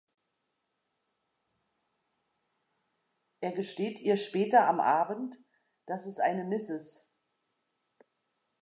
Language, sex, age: German, female, 40-49